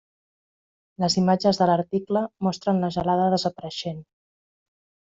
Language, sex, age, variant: Catalan, female, 40-49, Central